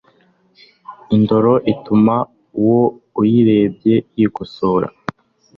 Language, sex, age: Kinyarwanda, male, under 19